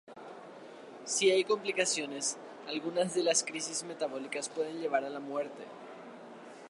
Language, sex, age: Spanish, male, under 19